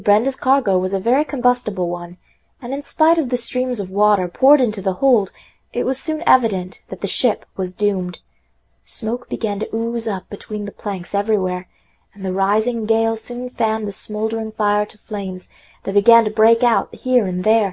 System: none